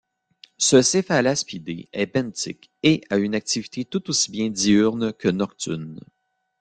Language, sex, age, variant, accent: French, male, 40-49, Français d'Amérique du Nord, Français du Canada